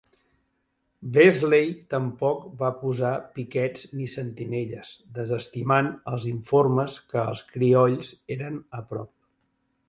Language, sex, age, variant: Catalan, male, 50-59, Central